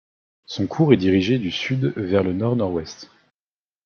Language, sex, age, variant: French, male, 19-29, Français de métropole